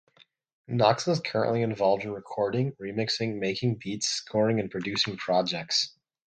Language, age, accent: English, under 19, United States English